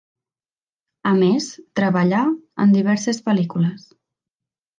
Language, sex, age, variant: Catalan, female, 19-29, Septentrional